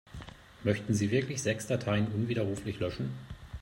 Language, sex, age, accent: German, male, 40-49, Deutschland Deutsch